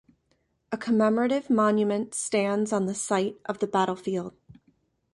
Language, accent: English, United States English